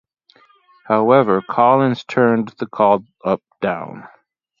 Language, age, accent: English, 30-39, United States English